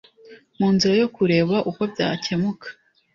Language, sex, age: Kinyarwanda, female, 19-29